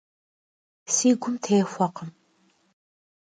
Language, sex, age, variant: Kabardian, female, 50-59, Адыгэбзэ (Къэбэрдей, Кирил, псоми зэдай)